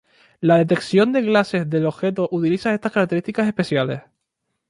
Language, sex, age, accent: Spanish, male, 19-29, España: Islas Canarias